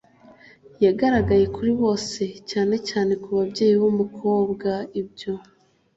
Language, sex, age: Kinyarwanda, female, 19-29